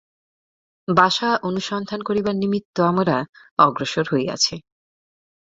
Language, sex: Bengali, female